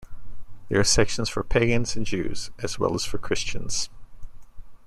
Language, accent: English, United States English